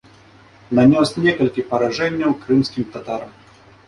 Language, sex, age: Belarusian, male, 19-29